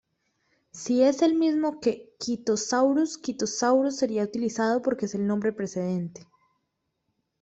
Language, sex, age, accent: Spanish, female, 19-29, Caribe: Cuba, Venezuela, Puerto Rico, República Dominicana, Panamá, Colombia caribeña, México caribeño, Costa del golfo de México